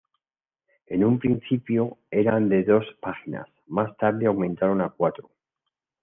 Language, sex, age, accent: Spanish, male, 50-59, España: Centro-Sur peninsular (Madrid, Toledo, Castilla-La Mancha)